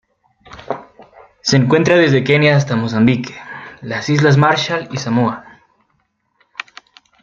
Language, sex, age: Spanish, male, 19-29